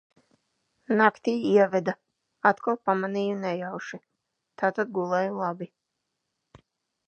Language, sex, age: Latvian, female, 30-39